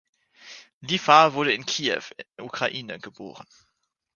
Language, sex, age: German, male, 19-29